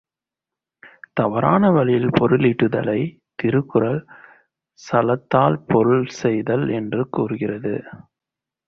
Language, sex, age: Tamil, male, 30-39